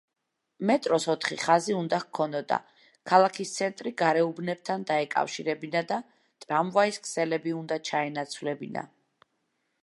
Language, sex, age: Georgian, female, 40-49